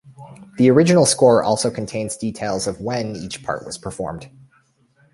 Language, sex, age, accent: English, male, 30-39, United States English